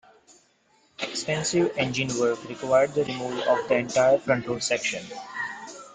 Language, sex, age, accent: English, male, 19-29, India and South Asia (India, Pakistan, Sri Lanka)